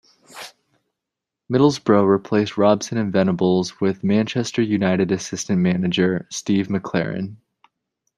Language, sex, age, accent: English, male, 19-29, United States English